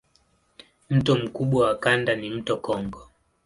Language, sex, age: Swahili, male, 19-29